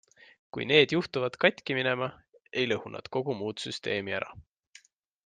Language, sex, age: Estonian, male, 19-29